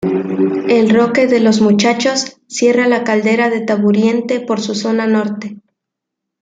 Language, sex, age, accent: Spanish, female, 19-29, México